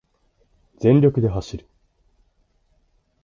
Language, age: Japanese, 19-29